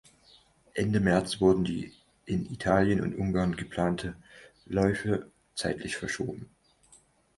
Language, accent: German, Deutschland Deutsch